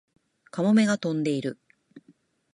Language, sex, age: Japanese, female, 40-49